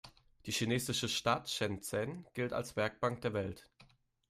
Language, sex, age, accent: German, male, 19-29, Deutschland Deutsch